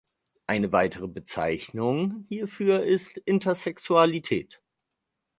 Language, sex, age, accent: German, male, 30-39, Deutschland Deutsch